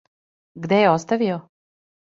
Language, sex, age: Serbian, female, 50-59